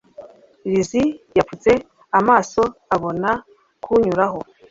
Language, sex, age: Kinyarwanda, female, 30-39